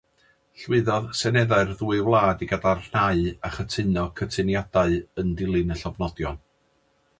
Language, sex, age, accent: Welsh, male, 40-49, Y Deyrnas Unedig Cymraeg